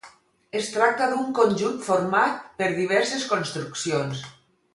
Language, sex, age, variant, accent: Catalan, female, 60-69, Nord-Occidental, nord-occidental